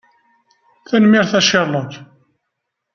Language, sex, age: Kabyle, male, 30-39